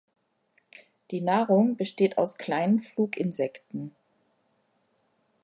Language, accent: German, Deutschland Deutsch